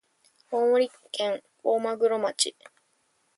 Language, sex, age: Japanese, female, 19-29